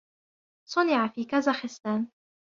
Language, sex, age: Arabic, female, 19-29